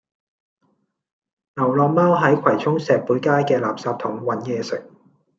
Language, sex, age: Cantonese, male, 40-49